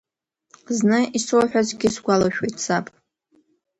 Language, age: Abkhazian, under 19